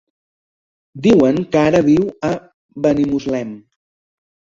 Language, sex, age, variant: Catalan, male, 30-39, Central